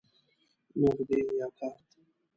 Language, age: Pashto, 19-29